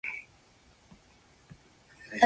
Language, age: Japanese, 19-29